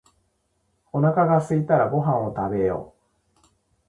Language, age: Japanese, 40-49